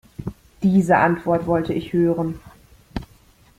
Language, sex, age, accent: German, female, 30-39, Deutschland Deutsch